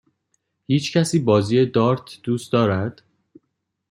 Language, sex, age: Persian, male, 19-29